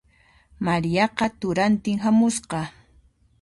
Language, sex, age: Puno Quechua, female, 30-39